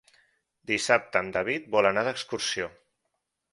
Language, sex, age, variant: Catalan, male, 30-39, Central